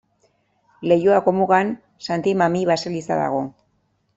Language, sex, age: Basque, female, 40-49